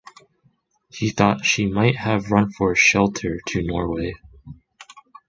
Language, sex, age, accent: English, male, 19-29, United States English